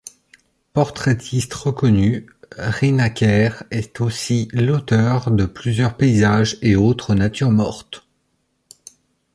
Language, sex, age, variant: French, male, 30-39, Français de métropole